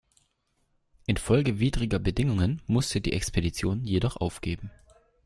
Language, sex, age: German, male, under 19